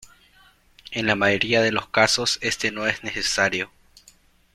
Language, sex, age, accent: Spanish, male, 19-29, Andino-Pacífico: Colombia, Perú, Ecuador, oeste de Bolivia y Venezuela andina